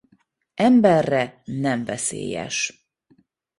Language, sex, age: Hungarian, female, 30-39